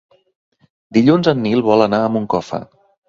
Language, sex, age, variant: Catalan, male, 40-49, Central